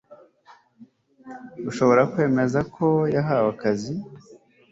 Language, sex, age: Kinyarwanda, male, 40-49